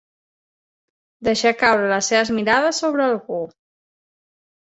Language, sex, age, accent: Catalan, female, 30-39, Barcelona